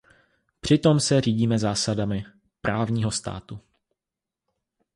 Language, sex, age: Czech, male, 19-29